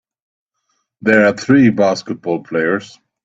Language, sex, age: English, male, 40-49